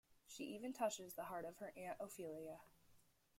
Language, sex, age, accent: English, female, under 19, United States English